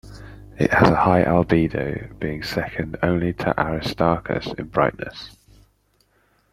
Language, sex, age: English, male, 19-29